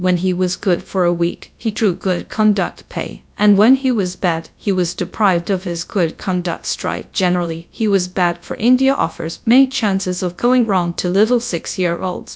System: TTS, GradTTS